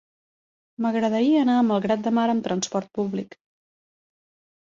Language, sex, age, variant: Catalan, female, 19-29, Central